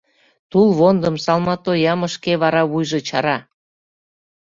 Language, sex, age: Mari, female, 40-49